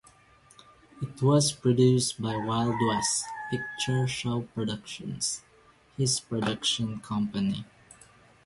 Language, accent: English, Filipino